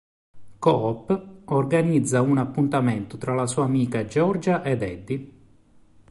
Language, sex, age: Italian, male, 30-39